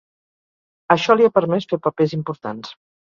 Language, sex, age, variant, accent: Catalan, female, 50-59, Central, central